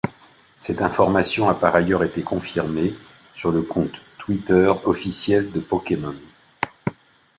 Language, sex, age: French, male, 70-79